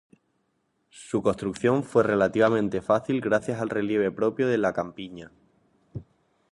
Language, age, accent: Spanish, 19-29, España: Islas Canarias